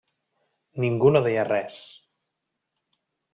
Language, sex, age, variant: Catalan, male, 30-39, Central